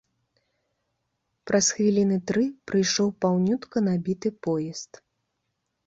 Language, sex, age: Belarusian, female, 30-39